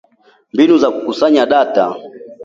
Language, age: Swahili, 30-39